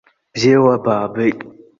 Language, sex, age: Abkhazian, male, under 19